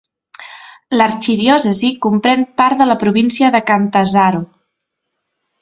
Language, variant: Catalan, Central